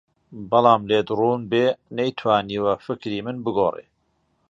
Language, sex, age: Central Kurdish, male, 40-49